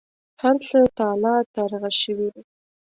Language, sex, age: Pashto, female, 19-29